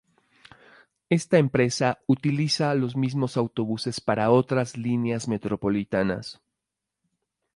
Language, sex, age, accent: Spanish, male, 30-39, Andino-Pacífico: Colombia, Perú, Ecuador, oeste de Bolivia y Venezuela andina